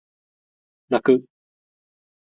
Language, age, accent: Japanese, 19-29, 関西弁